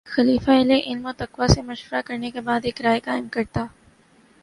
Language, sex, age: Urdu, female, 19-29